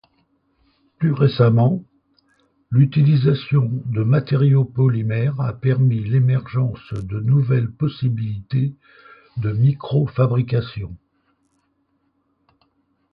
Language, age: French, 70-79